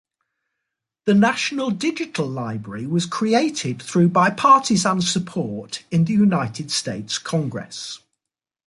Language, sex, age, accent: English, male, 60-69, England English